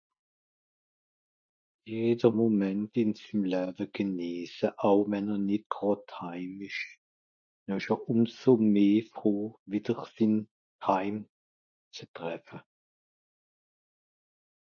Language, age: Swiss German, 60-69